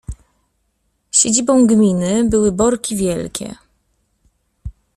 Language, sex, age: Polish, female, 30-39